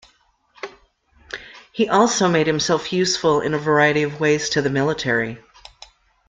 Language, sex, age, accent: English, female, 50-59, United States English